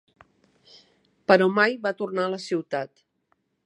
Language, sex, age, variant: Catalan, female, 50-59, Central